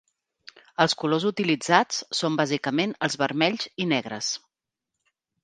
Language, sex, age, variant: Catalan, female, 40-49, Central